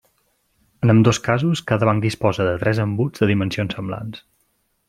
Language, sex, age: Catalan, male, 40-49